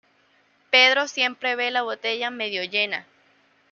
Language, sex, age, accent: Spanish, female, 19-29, Caribe: Cuba, Venezuela, Puerto Rico, República Dominicana, Panamá, Colombia caribeña, México caribeño, Costa del golfo de México